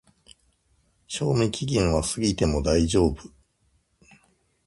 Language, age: Japanese, 50-59